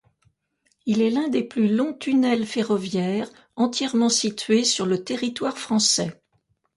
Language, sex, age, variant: French, female, 70-79, Français de métropole